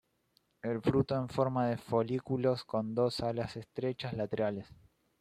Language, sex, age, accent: Spanish, male, 19-29, Rioplatense: Argentina, Uruguay, este de Bolivia, Paraguay